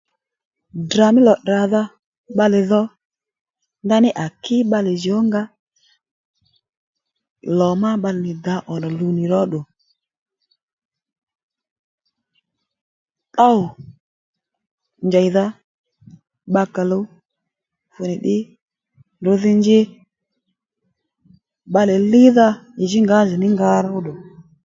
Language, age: Lendu, 19-29